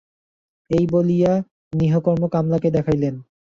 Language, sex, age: Bengali, male, 19-29